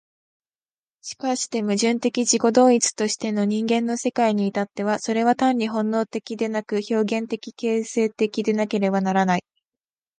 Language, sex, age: Japanese, female, 19-29